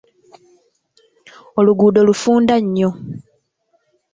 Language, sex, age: Ganda, female, 19-29